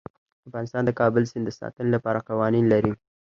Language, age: Pashto, under 19